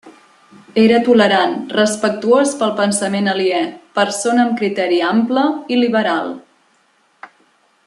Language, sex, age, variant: Catalan, female, 30-39, Central